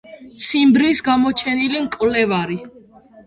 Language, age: Georgian, under 19